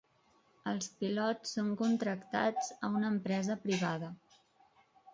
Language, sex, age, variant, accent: Catalan, female, 19-29, Central, central